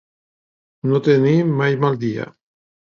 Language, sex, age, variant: Catalan, male, 40-49, Central